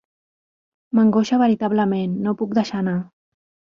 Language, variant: Catalan, Central